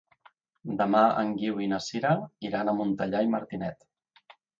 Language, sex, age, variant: Catalan, male, 40-49, Central